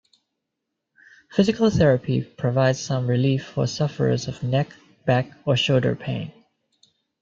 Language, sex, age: English, male, 30-39